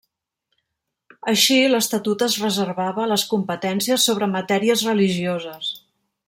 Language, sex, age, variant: Catalan, female, 50-59, Central